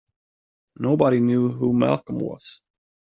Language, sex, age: English, male, 30-39